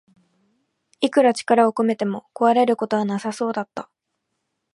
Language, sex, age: Japanese, female, 19-29